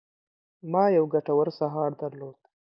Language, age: Pashto, 19-29